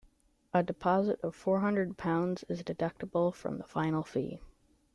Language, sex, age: English, male, 19-29